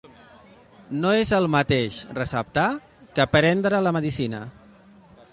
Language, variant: Catalan, Central